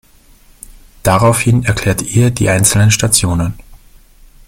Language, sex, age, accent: German, male, 19-29, Österreichisches Deutsch